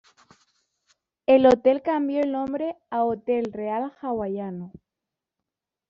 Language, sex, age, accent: Spanish, female, under 19, España: Norte peninsular (Asturias, Castilla y León, Cantabria, País Vasco, Navarra, Aragón, La Rioja, Guadalajara, Cuenca)